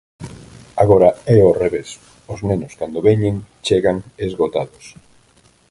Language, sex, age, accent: Galician, male, 50-59, Normativo (estándar)